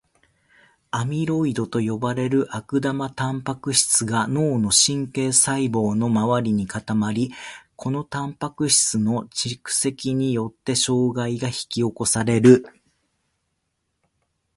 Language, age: Japanese, 50-59